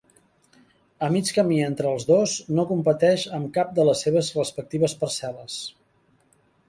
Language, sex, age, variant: Catalan, male, 50-59, Central